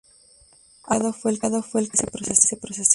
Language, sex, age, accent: Spanish, female, 19-29, México